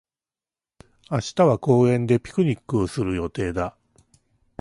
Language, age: Japanese, 50-59